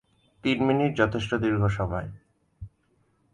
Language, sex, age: Bengali, male, 19-29